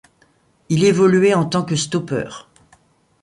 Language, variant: French, Français de métropole